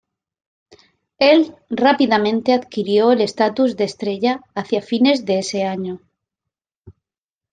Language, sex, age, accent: Spanish, female, 40-49, España: Centro-Sur peninsular (Madrid, Toledo, Castilla-La Mancha)